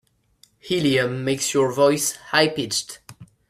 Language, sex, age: English, male, 19-29